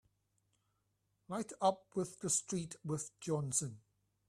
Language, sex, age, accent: English, male, 30-39, Hong Kong English